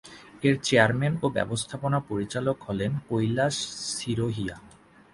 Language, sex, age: Bengali, male, 19-29